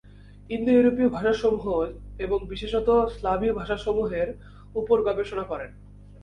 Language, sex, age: Bengali, male, 19-29